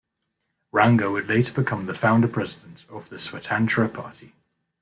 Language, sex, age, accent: English, male, 19-29, England English